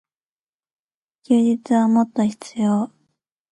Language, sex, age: Japanese, female, 19-29